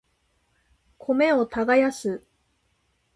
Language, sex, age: Japanese, female, 19-29